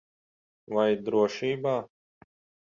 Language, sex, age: Latvian, male, 30-39